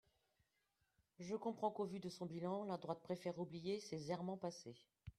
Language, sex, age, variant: French, female, 60-69, Français de métropole